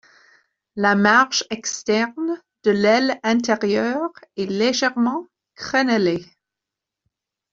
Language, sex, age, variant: French, female, 30-39, Français de métropole